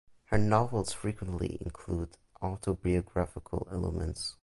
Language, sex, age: English, male, under 19